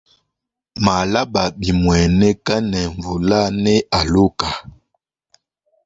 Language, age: Luba-Lulua, 19-29